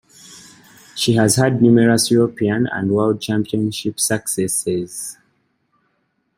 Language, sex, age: English, male, 19-29